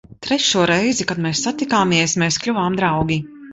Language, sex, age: Latvian, female, 40-49